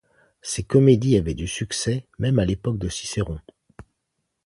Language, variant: French, Français de métropole